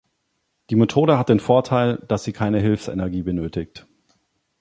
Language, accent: German, Deutschland Deutsch